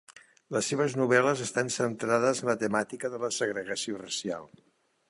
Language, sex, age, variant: Catalan, male, 60-69, Central